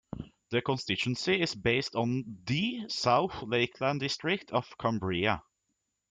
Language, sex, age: English, male, 19-29